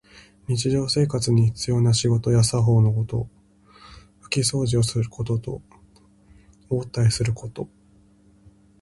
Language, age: Japanese, 19-29